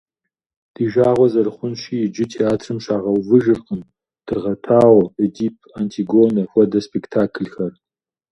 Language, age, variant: Kabardian, 50-59, Адыгэбзэ (Къэбэрдей, Кирил, псоми зэдай)